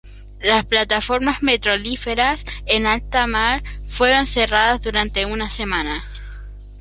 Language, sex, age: Spanish, male, under 19